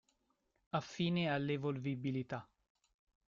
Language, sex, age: Italian, male, 30-39